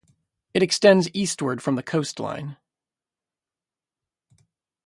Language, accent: English, Canadian English